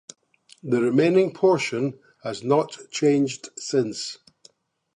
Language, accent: English, Scottish English